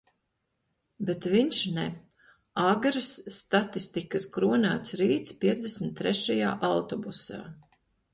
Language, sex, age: Latvian, female, 50-59